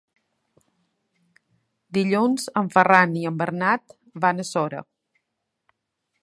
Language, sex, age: Catalan, female, 40-49